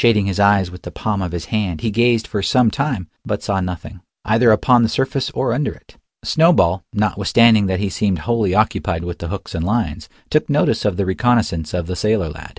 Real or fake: real